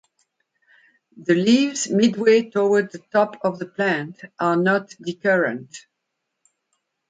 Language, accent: English, French